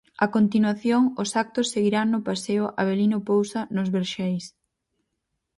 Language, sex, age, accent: Galician, female, 19-29, Central (gheada)